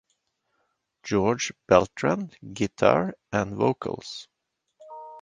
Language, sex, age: English, male, 50-59